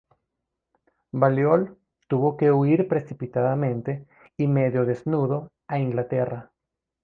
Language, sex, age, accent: Spanish, male, 30-39, Caribe: Cuba, Venezuela, Puerto Rico, República Dominicana, Panamá, Colombia caribeña, México caribeño, Costa del golfo de México